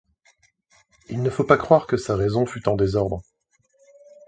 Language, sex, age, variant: French, male, 30-39, Français de métropole